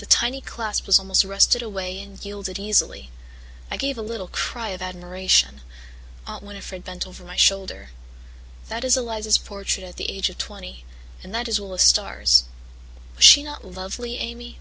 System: none